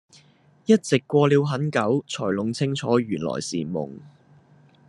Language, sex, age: Cantonese, male, 19-29